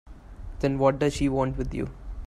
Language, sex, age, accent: English, male, 19-29, India and South Asia (India, Pakistan, Sri Lanka)